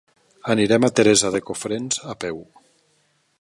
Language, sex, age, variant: Catalan, male, 50-59, Nord-Occidental